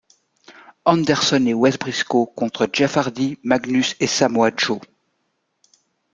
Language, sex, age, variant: French, female, 50-59, Français de métropole